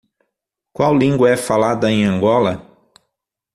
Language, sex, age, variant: Portuguese, male, 40-49, Portuguese (Brasil)